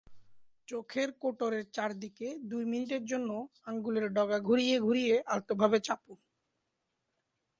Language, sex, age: Bengali, male, 19-29